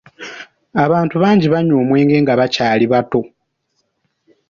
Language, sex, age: Ganda, male, under 19